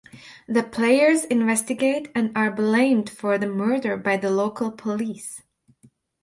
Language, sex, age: English, female, 30-39